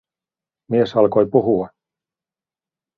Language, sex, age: Finnish, male, 40-49